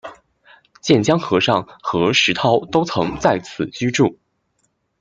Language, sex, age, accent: Chinese, male, 19-29, 出生地：山东省